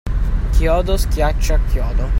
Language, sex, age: Italian, male, 50-59